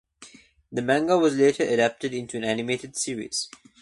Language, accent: English, Australian English